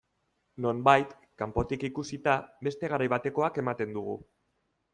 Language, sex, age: Basque, male, 30-39